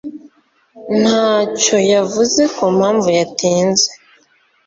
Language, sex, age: Kinyarwanda, female, 19-29